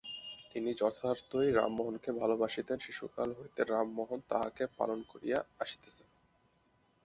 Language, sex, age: Bengali, male, 19-29